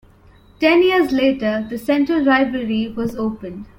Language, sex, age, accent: English, female, 19-29, India and South Asia (India, Pakistan, Sri Lanka)